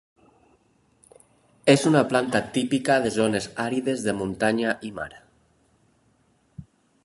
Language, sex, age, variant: Catalan, male, 30-39, Alacantí